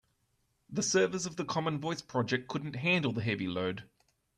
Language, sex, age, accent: English, male, 30-39, Australian English